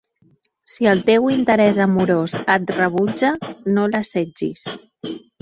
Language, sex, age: Catalan, female, 40-49